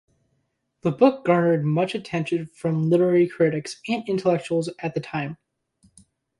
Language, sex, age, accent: English, male, under 19, United States English